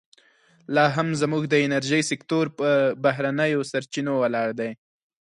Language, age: Pashto, 19-29